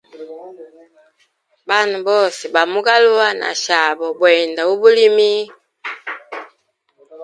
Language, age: Hemba, 19-29